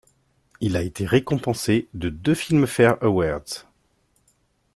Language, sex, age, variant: French, male, 40-49, Français de métropole